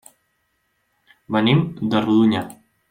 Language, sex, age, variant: Catalan, male, 19-29, Central